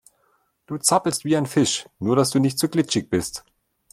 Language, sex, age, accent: German, male, 40-49, Deutschland Deutsch